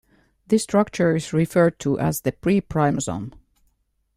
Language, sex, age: English, female, 40-49